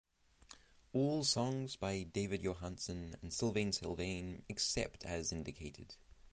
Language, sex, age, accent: English, male, 19-29, England English; New Zealand English